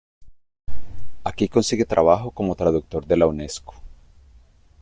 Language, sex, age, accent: Spanish, male, 40-49, Caribe: Cuba, Venezuela, Puerto Rico, República Dominicana, Panamá, Colombia caribeña, México caribeño, Costa del golfo de México